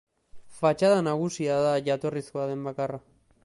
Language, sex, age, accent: Basque, male, 19-29, Mendebalekoa (Araba, Bizkaia, Gipuzkoako mendebaleko herri batzuk)